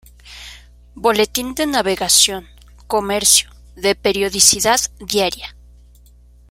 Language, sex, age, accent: Spanish, female, 30-39, México